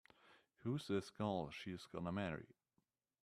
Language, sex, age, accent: English, male, 30-39, England English